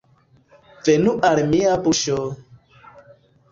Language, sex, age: Esperanto, male, 19-29